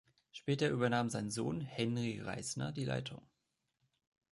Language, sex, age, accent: German, male, 19-29, Deutschland Deutsch